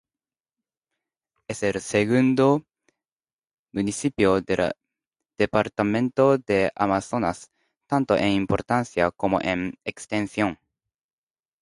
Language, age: Spanish, 19-29